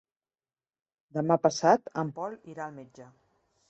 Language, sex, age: Catalan, female, 50-59